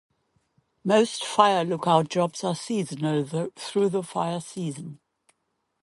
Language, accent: English, England English